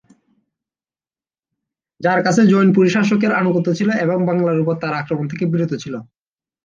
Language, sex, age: Bengali, male, 19-29